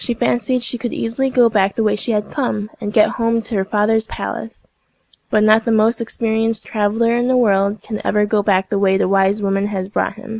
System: none